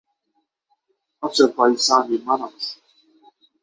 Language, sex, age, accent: English, male, 30-39, United States English; England English